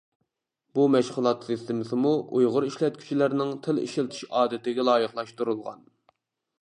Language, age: Uyghur, 30-39